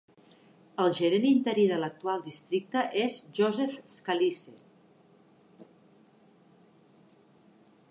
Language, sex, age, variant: Catalan, female, 50-59, Central